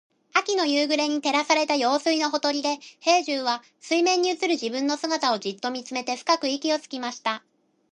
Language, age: Japanese, 19-29